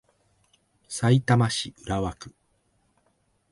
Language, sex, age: Japanese, male, 50-59